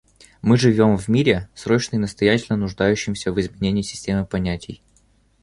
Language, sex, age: Russian, male, 19-29